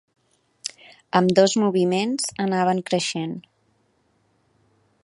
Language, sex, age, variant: Catalan, female, 30-39, Central